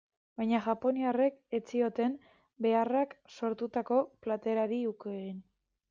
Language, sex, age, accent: Basque, female, 19-29, Mendebalekoa (Araba, Bizkaia, Gipuzkoako mendebaleko herri batzuk)